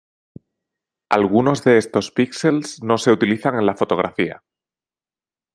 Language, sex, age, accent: Spanish, male, 30-39, España: Centro-Sur peninsular (Madrid, Toledo, Castilla-La Mancha)